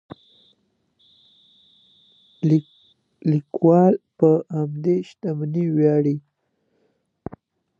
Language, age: Pashto, 19-29